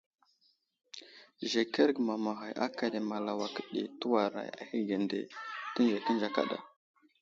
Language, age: Wuzlam, 19-29